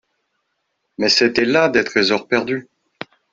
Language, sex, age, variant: French, male, 30-39, Français de métropole